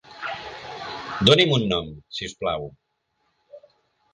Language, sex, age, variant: Catalan, male, 50-59, Central